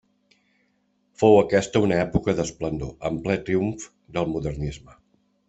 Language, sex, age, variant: Catalan, male, 50-59, Central